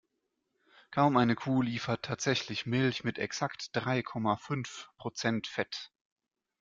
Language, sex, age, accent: German, male, 30-39, Deutschland Deutsch